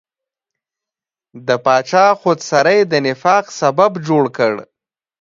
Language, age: Pashto, 19-29